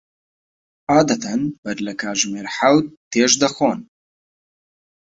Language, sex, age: Central Kurdish, male, 19-29